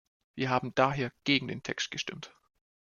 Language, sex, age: German, male, 19-29